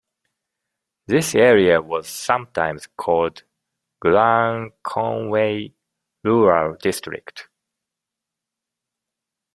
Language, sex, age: English, male, 50-59